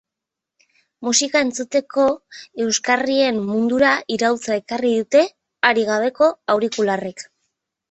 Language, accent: Basque, Nafar-lapurtarra edo Zuberotarra (Lapurdi, Nafarroa Beherea, Zuberoa)